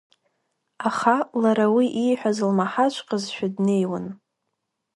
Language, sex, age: Abkhazian, female, under 19